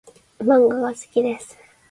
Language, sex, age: Japanese, female, 19-29